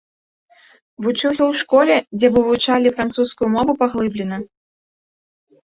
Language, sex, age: Belarusian, female, 19-29